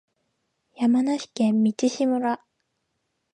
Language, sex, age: Japanese, female, 19-29